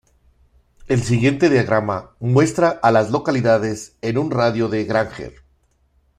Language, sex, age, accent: Spanish, male, 50-59, México